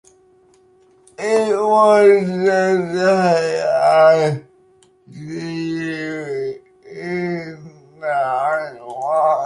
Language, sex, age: English, male, 19-29